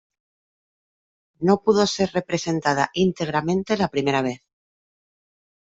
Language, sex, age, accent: Spanish, female, 40-49, España: Norte peninsular (Asturias, Castilla y León, Cantabria, País Vasco, Navarra, Aragón, La Rioja, Guadalajara, Cuenca)